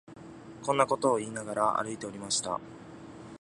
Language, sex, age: Japanese, male, 19-29